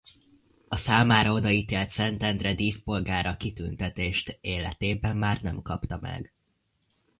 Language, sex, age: Hungarian, male, under 19